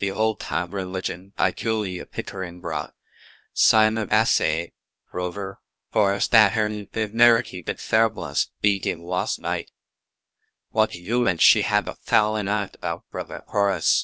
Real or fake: fake